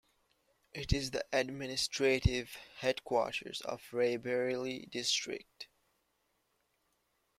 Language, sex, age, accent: English, male, 19-29, West Indies and Bermuda (Bahamas, Bermuda, Jamaica, Trinidad)